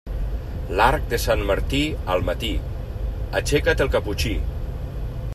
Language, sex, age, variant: Catalan, male, 40-49, Nord-Occidental